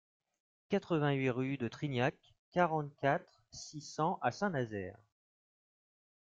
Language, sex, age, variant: French, male, 30-39, Français de métropole